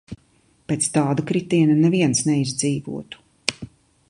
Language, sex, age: Latvian, female, 40-49